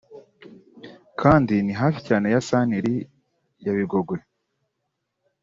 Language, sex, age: Kinyarwanda, male, 19-29